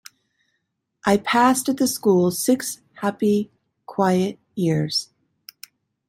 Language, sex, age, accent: English, female, 50-59, United States English